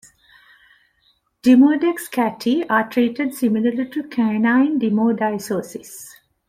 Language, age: English, 50-59